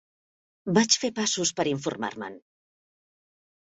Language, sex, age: Catalan, female, 50-59